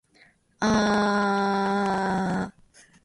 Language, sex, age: Japanese, female, 19-29